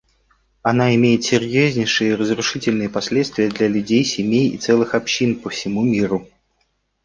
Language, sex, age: Russian, male, 40-49